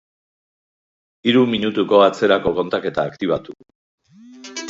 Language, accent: Basque, Erdialdekoa edo Nafarra (Gipuzkoa, Nafarroa)